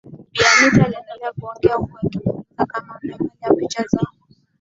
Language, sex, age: Swahili, female, 19-29